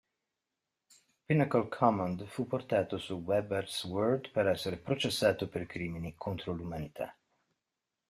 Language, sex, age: Italian, male, 40-49